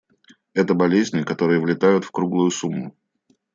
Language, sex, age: Russian, male, 40-49